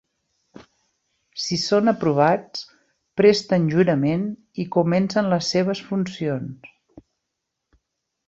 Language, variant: Catalan, Central